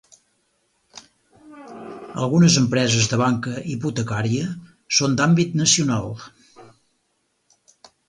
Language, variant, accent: Catalan, Central, central; Empordanès